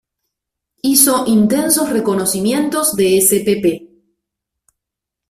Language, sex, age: Spanish, female, 40-49